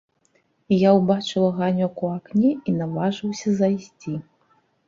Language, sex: Belarusian, female